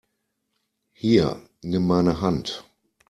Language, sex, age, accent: German, male, 40-49, Deutschland Deutsch